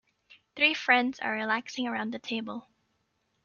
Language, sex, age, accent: English, female, 19-29, United States English